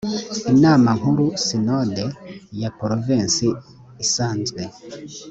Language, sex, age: Kinyarwanda, male, 19-29